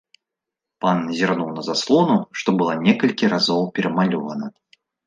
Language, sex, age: Belarusian, male, 19-29